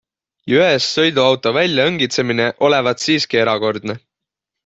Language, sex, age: Estonian, male, 19-29